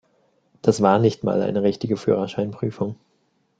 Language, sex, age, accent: German, male, 19-29, Deutschland Deutsch